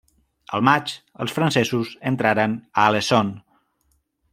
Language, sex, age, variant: Catalan, male, 40-49, Central